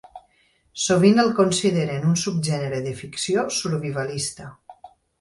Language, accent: Catalan, valencià